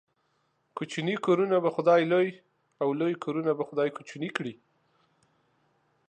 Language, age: Pashto, 40-49